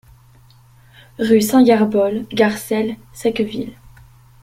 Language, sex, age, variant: French, female, under 19, Français de métropole